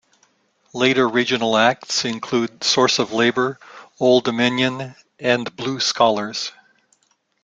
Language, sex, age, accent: English, male, 60-69, United States English